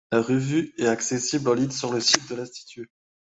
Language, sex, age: French, male, 30-39